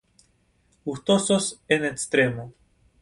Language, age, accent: Spanish, 30-39, Rioplatense: Argentina, Uruguay, este de Bolivia, Paraguay